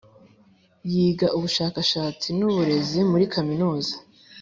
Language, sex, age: Kinyarwanda, female, 19-29